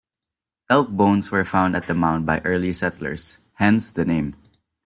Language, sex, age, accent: English, male, 19-29, Filipino